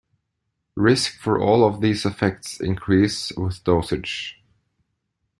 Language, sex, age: English, male, 40-49